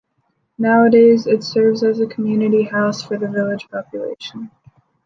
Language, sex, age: English, female, under 19